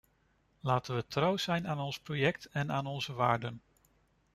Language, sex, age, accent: Dutch, male, 40-49, Nederlands Nederlands